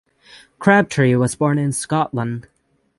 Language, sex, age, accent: English, male, 19-29, United States English; England English